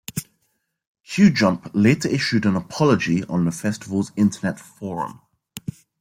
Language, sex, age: English, male, 19-29